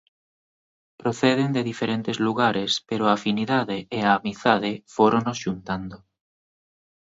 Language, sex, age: Galician, male, 30-39